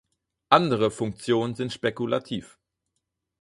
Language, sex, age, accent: German, male, 19-29, Deutschland Deutsch